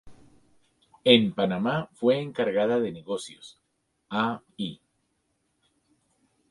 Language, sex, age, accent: Spanish, male, 40-49, Andino-Pacífico: Colombia, Perú, Ecuador, oeste de Bolivia y Venezuela andina